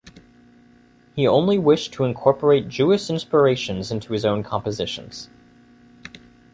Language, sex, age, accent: English, male, 19-29, United States English